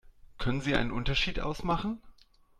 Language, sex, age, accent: German, male, 40-49, Deutschland Deutsch